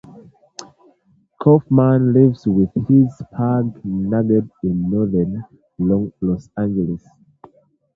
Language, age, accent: English, 19-29, United States English